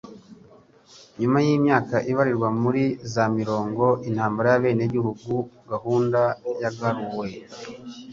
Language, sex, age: Kinyarwanda, male, 40-49